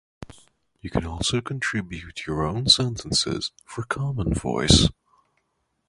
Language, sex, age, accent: English, male, 19-29, United States English; England English